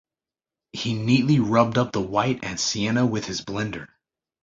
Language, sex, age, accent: English, male, 19-29, United States English